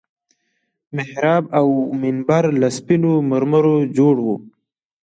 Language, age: Pashto, 19-29